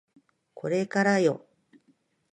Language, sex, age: Japanese, female, 50-59